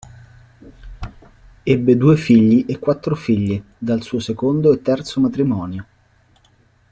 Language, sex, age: Italian, male, 40-49